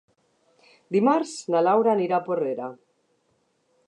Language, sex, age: Catalan, female, 60-69